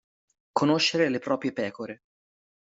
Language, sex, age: Italian, male, 30-39